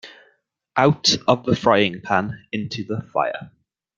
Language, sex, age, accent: English, male, 19-29, England English